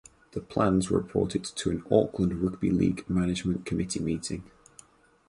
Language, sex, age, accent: English, male, under 19, England English